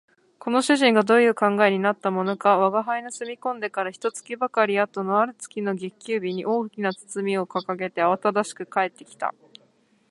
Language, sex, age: Japanese, female, 19-29